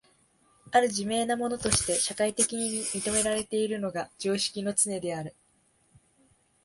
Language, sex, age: Japanese, male, 19-29